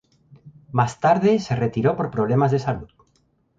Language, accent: Spanish, España: Centro-Sur peninsular (Madrid, Toledo, Castilla-La Mancha)